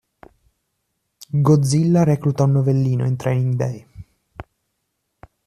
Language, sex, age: Italian, male, 19-29